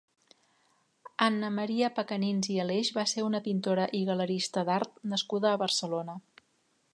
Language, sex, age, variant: Catalan, female, 50-59, Central